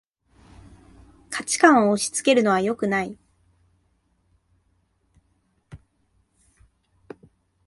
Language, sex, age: Japanese, female, 19-29